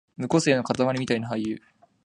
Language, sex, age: Japanese, male, 19-29